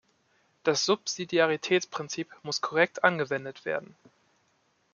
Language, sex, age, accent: German, male, 19-29, Deutschland Deutsch